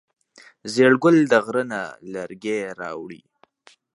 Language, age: Pashto, under 19